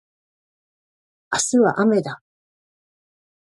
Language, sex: Japanese, female